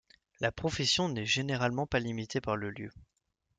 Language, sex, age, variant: French, male, 19-29, Français de métropole